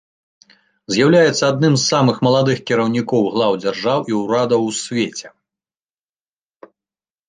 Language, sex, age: Belarusian, male, 40-49